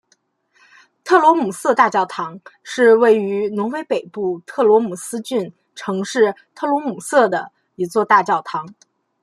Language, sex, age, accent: Chinese, female, 19-29, 出生地：河北省